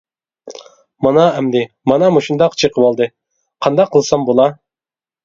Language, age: Uyghur, 19-29